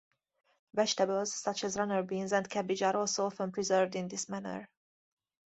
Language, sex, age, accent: English, female, 19-29, United States English